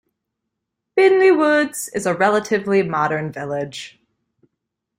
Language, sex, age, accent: English, female, 19-29, United States English